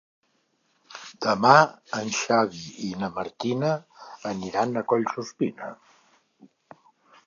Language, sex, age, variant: Catalan, male, 60-69, Central